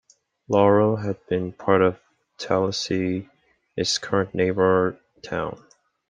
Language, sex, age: English, male, 19-29